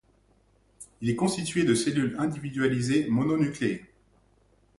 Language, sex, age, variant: French, male, 40-49, Français de métropole